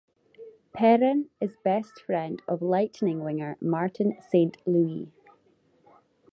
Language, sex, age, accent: English, female, 19-29, Scottish English